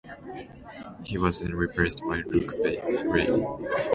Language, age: English, 19-29